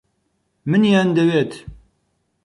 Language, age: Central Kurdish, 30-39